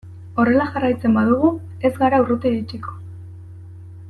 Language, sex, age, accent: Basque, female, 19-29, Erdialdekoa edo Nafarra (Gipuzkoa, Nafarroa)